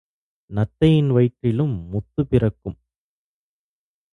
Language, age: Tamil, 40-49